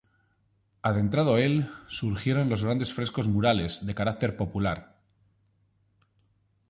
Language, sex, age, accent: Spanish, male, 50-59, España: Norte peninsular (Asturias, Castilla y León, Cantabria, País Vasco, Navarra, Aragón, La Rioja, Guadalajara, Cuenca)